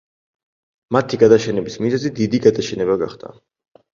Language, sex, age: Georgian, male, 19-29